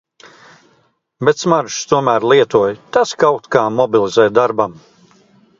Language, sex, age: Latvian, male, 50-59